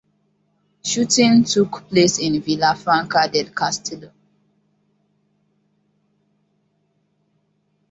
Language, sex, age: English, female, 19-29